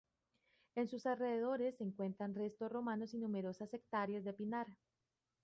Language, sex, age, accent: Spanish, female, 30-39, Andino-Pacífico: Colombia, Perú, Ecuador, oeste de Bolivia y Venezuela andina